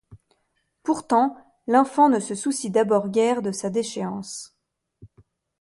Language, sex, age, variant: French, female, 30-39, Français de métropole